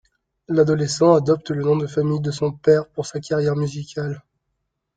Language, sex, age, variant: French, male, 19-29, Français de métropole